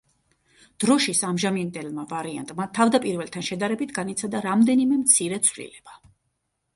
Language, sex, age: Georgian, female, 30-39